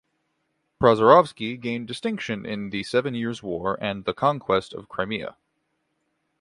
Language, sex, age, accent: English, male, 19-29, United States English